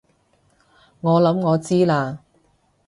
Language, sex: Cantonese, female